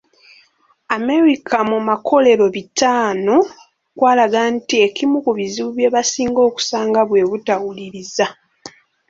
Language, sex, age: Ganda, female, 19-29